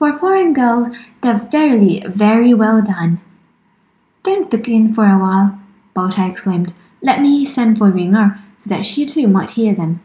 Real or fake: real